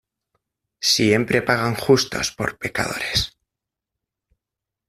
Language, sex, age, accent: Spanish, male, under 19, España: Centro-Sur peninsular (Madrid, Toledo, Castilla-La Mancha)